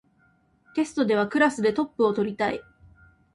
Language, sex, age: Japanese, female, 19-29